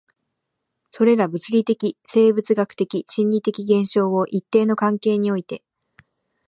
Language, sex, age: Japanese, female, 19-29